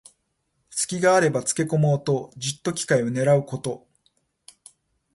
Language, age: Japanese, 40-49